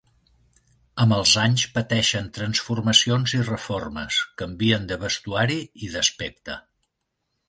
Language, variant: Catalan, Central